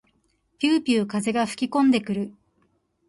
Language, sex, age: Japanese, female, 30-39